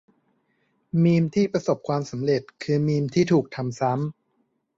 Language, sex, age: Thai, male, 30-39